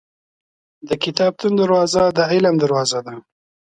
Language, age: Pashto, 19-29